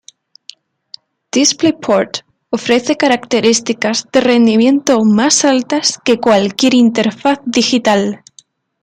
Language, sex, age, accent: Spanish, female, 19-29, España: Sur peninsular (Andalucia, Extremadura, Murcia)